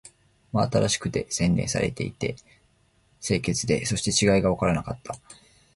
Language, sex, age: Japanese, male, 19-29